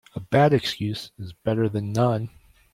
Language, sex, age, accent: English, male, 40-49, United States English